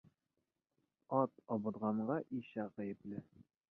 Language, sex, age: Bashkir, male, 19-29